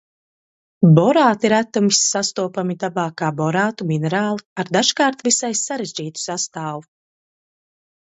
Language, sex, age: Latvian, female, 30-39